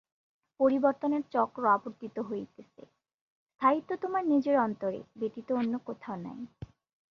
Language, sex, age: Bengali, female, 19-29